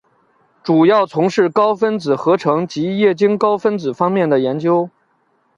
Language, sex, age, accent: Chinese, male, 30-39, 出生地：北京市